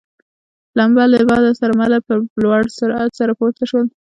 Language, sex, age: Pashto, female, under 19